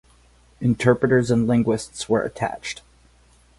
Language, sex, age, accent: English, male, 30-39, United States English